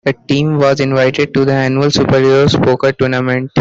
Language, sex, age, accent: English, male, 19-29, United States English